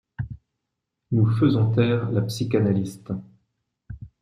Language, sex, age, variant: French, male, 40-49, Français de métropole